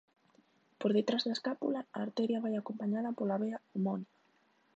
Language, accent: Galician, Normativo (estándar)